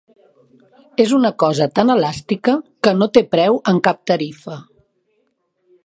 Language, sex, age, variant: Catalan, female, 50-59, Central